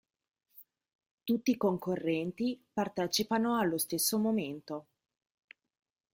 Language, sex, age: Italian, female, 30-39